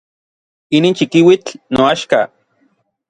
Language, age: Orizaba Nahuatl, 30-39